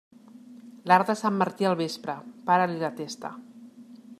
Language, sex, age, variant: Catalan, female, 40-49, Central